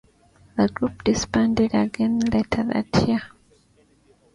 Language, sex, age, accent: English, female, 19-29, England English